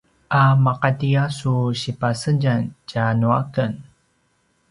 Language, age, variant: Paiwan, 30-39, pinayuanan a kinaikacedasan (東排灣語)